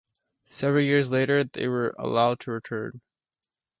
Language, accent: English, Canadian English